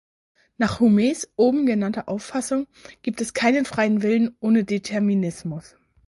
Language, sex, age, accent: German, female, 19-29, Deutschland Deutsch